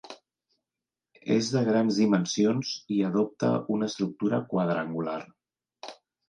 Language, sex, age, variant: Catalan, male, 40-49, Central